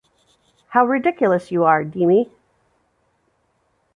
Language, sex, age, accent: English, female, 50-59, United States English